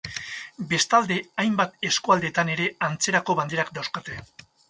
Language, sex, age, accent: Basque, male, 60-69, Mendebalekoa (Araba, Bizkaia, Gipuzkoako mendebaleko herri batzuk)